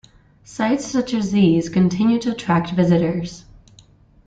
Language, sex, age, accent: English, female, 19-29, United States English